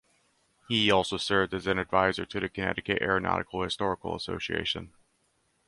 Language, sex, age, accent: English, male, 19-29, United States English